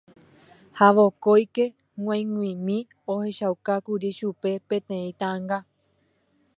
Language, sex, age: Guarani, female, 19-29